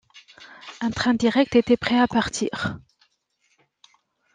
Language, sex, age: French, female, 30-39